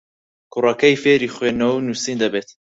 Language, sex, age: Central Kurdish, male, 19-29